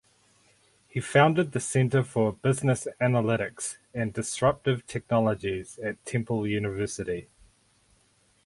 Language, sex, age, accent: English, male, 30-39, New Zealand English